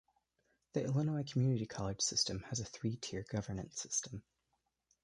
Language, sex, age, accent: English, male, 19-29, United States English